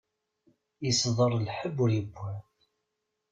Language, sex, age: Kabyle, male, 19-29